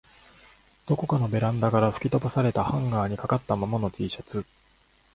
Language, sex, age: Japanese, male, 30-39